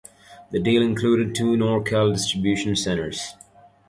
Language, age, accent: English, 19-29, England English